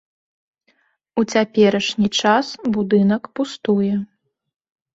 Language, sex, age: Belarusian, female, 30-39